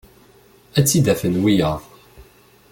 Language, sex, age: Kabyle, male, 30-39